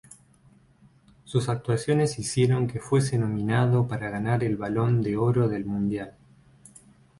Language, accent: Spanish, Rioplatense: Argentina, Uruguay, este de Bolivia, Paraguay